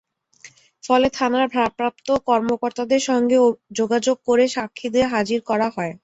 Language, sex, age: Bengali, female, 19-29